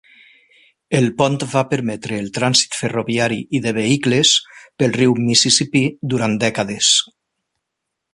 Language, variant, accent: Catalan, Valencià central, valencià